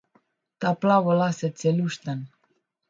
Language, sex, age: Slovenian, male, 19-29